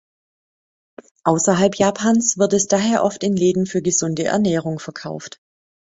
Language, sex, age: German, female, 30-39